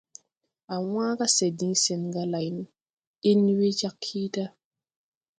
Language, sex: Tupuri, female